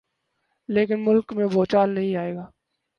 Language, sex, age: Urdu, male, 19-29